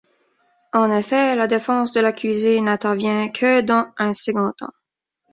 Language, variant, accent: French, Français d'Amérique du Nord, Français du Canada